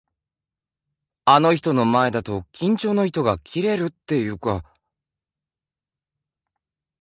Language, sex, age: Japanese, male, 30-39